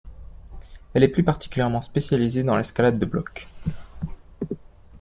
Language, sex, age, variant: French, male, 19-29, Français de métropole